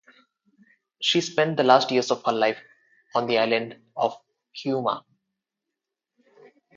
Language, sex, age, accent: English, male, 19-29, India and South Asia (India, Pakistan, Sri Lanka)